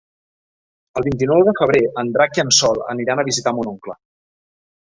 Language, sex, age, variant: Catalan, male, 40-49, Central